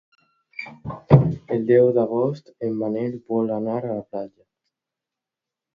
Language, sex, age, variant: Catalan, male, under 19, Alacantí